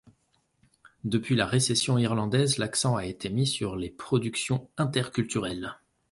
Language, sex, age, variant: French, male, 30-39, Français de métropole